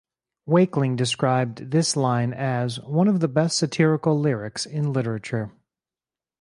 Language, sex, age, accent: English, male, 30-39, Canadian English